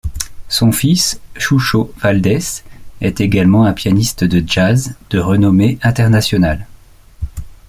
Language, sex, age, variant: French, male, 30-39, Français de métropole